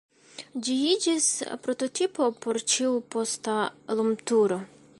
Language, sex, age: Esperanto, female, 19-29